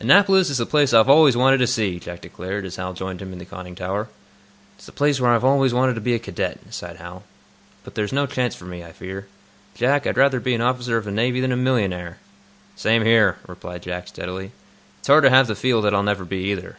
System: none